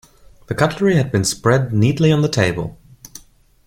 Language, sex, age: English, male, 19-29